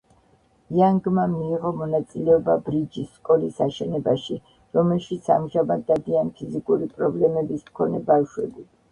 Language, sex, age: Georgian, female, 70-79